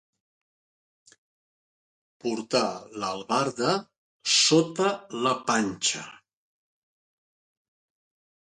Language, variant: Catalan, Central